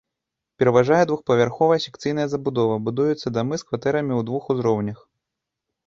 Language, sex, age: Belarusian, male, 19-29